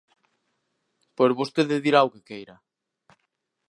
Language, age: Galician, 40-49